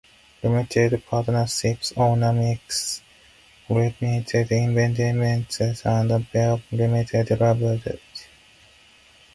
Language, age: English, 19-29